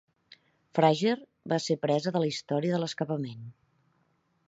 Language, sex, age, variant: Catalan, female, 40-49, Central